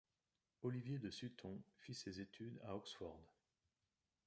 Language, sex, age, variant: French, male, 40-49, Français de métropole